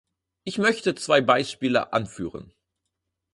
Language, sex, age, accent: German, male, 19-29, Deutschland Deutsch